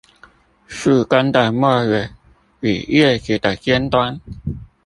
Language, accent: Chinese, 出生地：臺北市